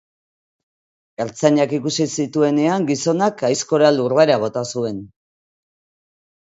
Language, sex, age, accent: Basque, female, 50-59, Mendebalekoa (Araba, Bizkaia, Gipuzkoako mendebaleko herri batzuk)